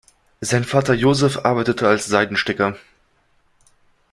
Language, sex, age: German, male, 19-29